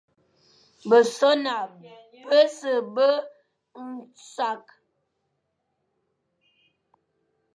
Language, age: Fang, under 19